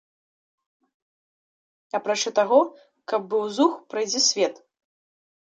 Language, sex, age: Belarusian, female, 19-29